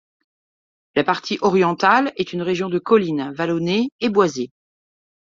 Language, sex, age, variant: French, female, 40-49, Français de métropole